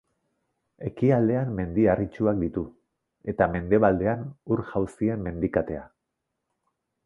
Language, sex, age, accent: Basque, male, 40-49, Erdialdekoa edo Nafarra (Gipuzkoa, Nafarroa)